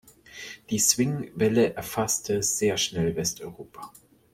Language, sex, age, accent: German, male, 30-39, Deutschland Deutsch